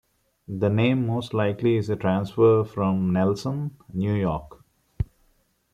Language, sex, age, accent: English, male, 19-29, India and South Asia (India, Pakistan, Sri Lanka)